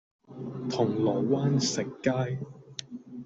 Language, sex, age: Cantonese, male, under 19